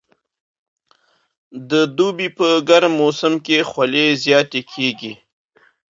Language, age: Pashto, 30-39